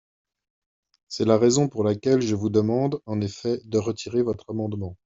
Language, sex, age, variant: French, male, 40-49, Français de métropole